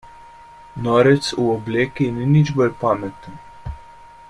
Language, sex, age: Slovenian, male, 30-39